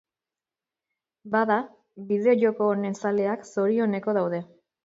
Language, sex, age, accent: Basque, female, 30-39, Erdialdekoa edo Nafarra (Gipuzkoa, Nafarroa)